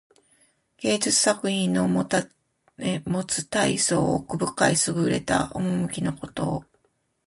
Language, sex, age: Japanese, female, 40-49